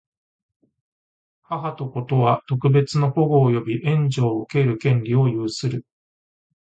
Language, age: Japanese, 40-49